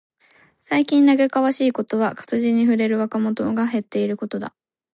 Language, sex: Japanese, female